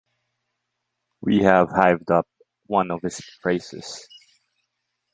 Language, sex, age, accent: English, male, 30-39, Filipino